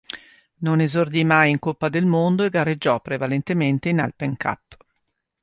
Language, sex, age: Italian, female, 50-59